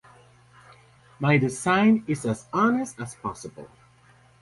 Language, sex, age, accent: English, male, 19-29, United States English